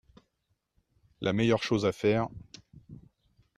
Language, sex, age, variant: French, male, 40-49, Français de métropole